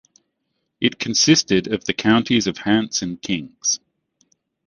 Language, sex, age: English, male, 40-49